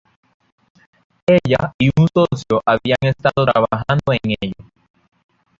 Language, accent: Spanish, Caribe: Cuba, Venezuela, Puerto Rico, República Dominicana, Panamá, Colombia caribeña, México caribeño, Costa del golfo de México